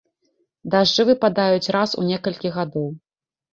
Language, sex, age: Belarusian, female, 30-39